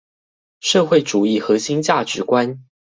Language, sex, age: Chinese, male, 19-29